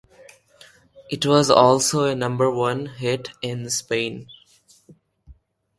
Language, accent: English, India and South Asia (India, Pakistan, Sri Lanka)